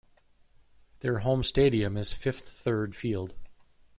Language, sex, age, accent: English, male, 50-59, United States English